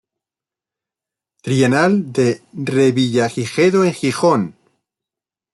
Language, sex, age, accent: Spanish, male, 40-49, España: Centro-Sur peninsular (Madrid, Toledo, Castilla-La Mancha)